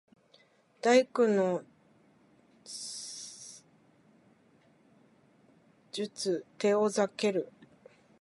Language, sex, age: Japanese, female, 40-49